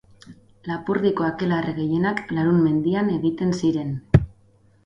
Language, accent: Basque, Mendebalekoa (Araba, Bizkaia, Gipuzkoako mendebaleko herri batzuk)